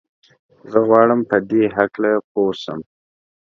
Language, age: Pashto, 19-29